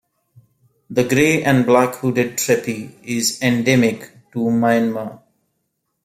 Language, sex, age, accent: English, male, 30-39, England English